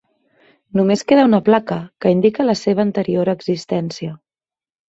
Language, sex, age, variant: Catalan, female, 30-39, Central